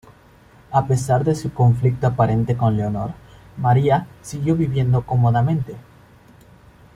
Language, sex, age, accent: Spanish, male, under 19, México